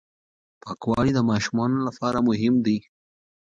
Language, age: Pashto, 19-29